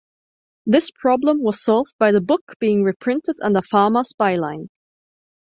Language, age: English, 19-29